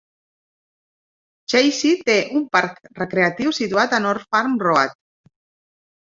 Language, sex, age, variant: Catalan, female, 40-49, Central